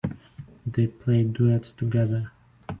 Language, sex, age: English, male, 19-29